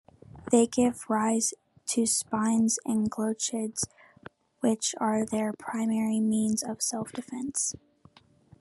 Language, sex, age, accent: English, female, under 19, United States English